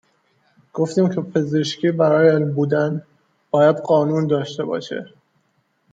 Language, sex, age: Persian, male, 19-29